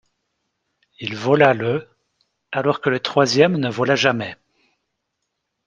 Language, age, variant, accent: French, 30-39, Français d'Europe, Français de Belgique